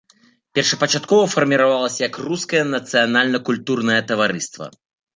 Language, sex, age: Belarusian, male, 40-49